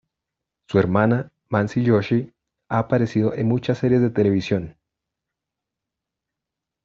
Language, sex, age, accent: Spanish, male, 30-39, Andino-Pacífico: Colombia, Perú, Ecuador, oeste de Bolivia y Venezuela andina